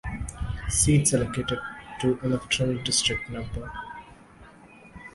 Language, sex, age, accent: English, male, 19-29, India and South Asia (India, Pakistan, Sri Lanka)